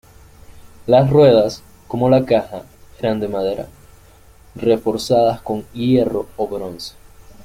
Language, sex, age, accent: Spanish, male, under 19, Caribe: Cuba, Venezuela, Puerto Rico, República Dominicana, Panamá, Colombia caribeña, México caribeño, Costa del golfo de México